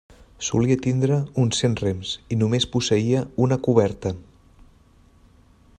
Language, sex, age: Catalan, male, 30-39